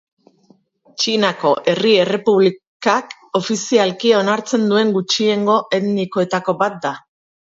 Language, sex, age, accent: Basque, female, 40-49, Mendebalekoa (Araba, Bizkaia, Gipuzkoako mendebaleko herri batzuk)